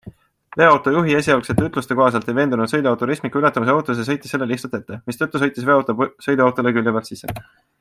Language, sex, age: Estonian, male, 19-29